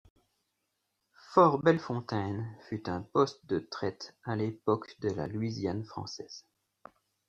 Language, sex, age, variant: French, male, 40-49, Français de métropole